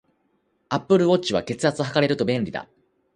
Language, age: Japanese, 30-39